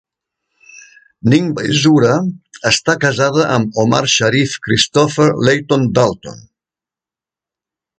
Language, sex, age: Catalan, male, 70-79